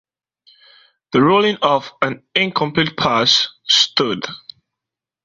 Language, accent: English, United States English